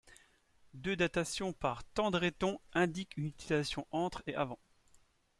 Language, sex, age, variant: French, male, 40-49, Français de métropole